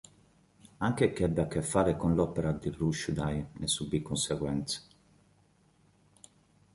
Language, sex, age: Italian, male, 30-39